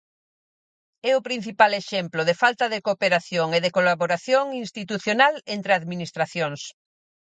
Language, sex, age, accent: Galician, female, 40-49, Atlántico (seseo e gheada)